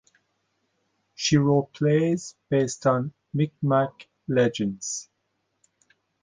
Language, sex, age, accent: English, male, 50-59, Irish English